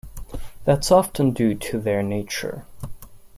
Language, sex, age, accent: English, male, 19-29, United States English